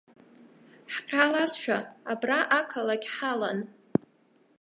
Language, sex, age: Abkhazian, female, under 19